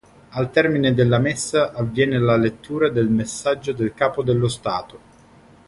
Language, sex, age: Italian, male, 30-39